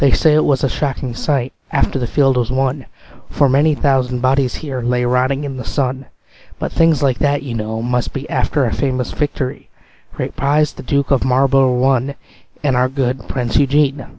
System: none